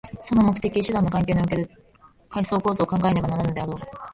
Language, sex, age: Japanese, female, 19-29